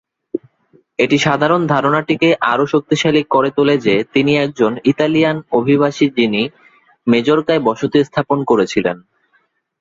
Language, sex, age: Bengali, male, 19-29